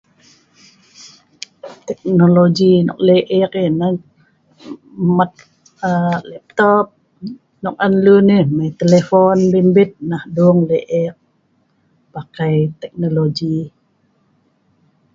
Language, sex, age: Sa'ban, female, 50-59